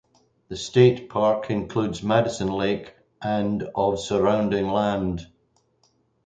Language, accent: English, Scottish English